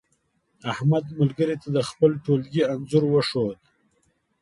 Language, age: Pashto, 30-39